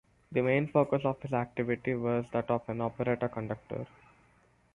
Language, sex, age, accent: English, male, under 19, India and South Asia (India, Pakistan, Sri Lanka)